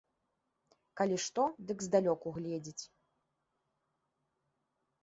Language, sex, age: Belarusian, female, 19-29